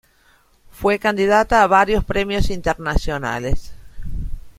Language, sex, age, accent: Spanish, female, 50-59, Rioplatense: Argentina, Uruguay, este de Bolivia, Paraguay